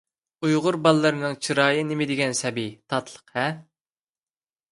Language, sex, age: Uyghur, male, 30-39